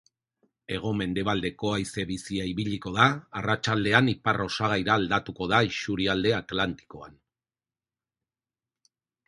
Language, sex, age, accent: Basque, male, 40-49, Erdialdekoa edo Nafarra (Gipuzkoa, Nafarroa)